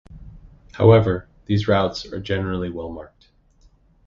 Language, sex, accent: English, male, United States English